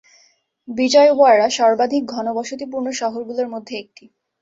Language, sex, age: Bengali, female, 19-29